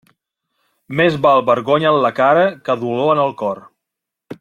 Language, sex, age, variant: Catalan, male, 30-39, Central